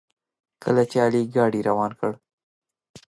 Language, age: Pashto, 19-29